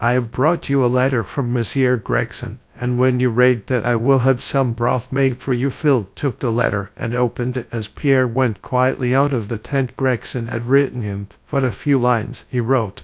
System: TTS, GradTTS